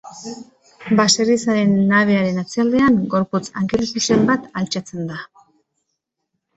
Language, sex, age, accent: Basque, female, 40-49, Mendebalekoa (Araba, Bizkaia, Gipuzkoako mendebaleko herri batzuk)